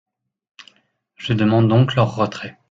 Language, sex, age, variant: French, male, 40-49, Français de métropole